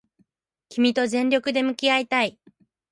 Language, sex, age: Japanese, female, 19-29